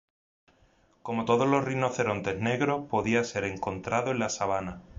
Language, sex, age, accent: Spanish, male, 19-29, España: Sur peninsular (Andalucia, Extremadura, Murcia)